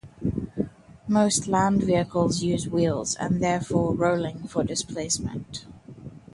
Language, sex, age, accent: English, female, 19-29, Southern African (South Africa, Zimbabwe, Namibia)